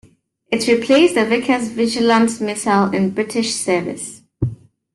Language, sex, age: English, female, 30-39